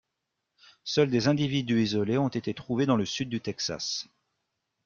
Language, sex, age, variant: French, male, 40-49, Français de métropole